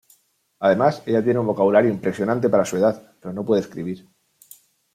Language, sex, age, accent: Spanish, male, 19-29, España: Sur peninsular (Andalucia, Extremadura, Murcia)